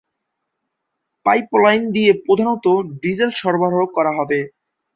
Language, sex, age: Bengali, male, 19-29